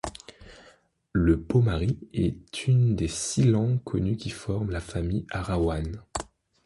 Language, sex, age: French, male, 19-29